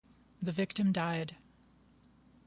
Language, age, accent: English, 30-39, United States English